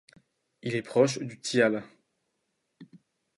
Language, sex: French, male